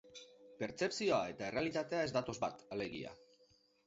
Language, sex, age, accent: Basque, male, 30-39, Mendebalekoa (Araba, Bizkaia, Gipuzkoako mendebaleko herri batzuk)